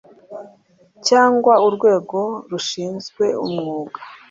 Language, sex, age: Kinyarwanda, female, 30-39